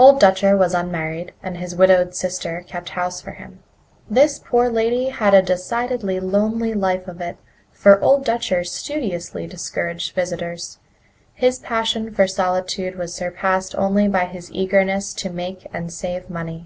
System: none